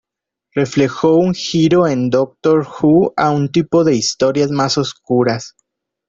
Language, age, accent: Spanish, 30-39, México